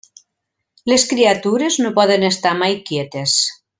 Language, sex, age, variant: Catalan, female, 50-59, Central